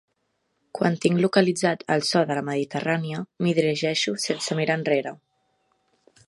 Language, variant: Catalan, Central